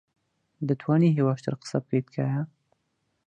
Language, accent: Central Kurdish, سۆرانی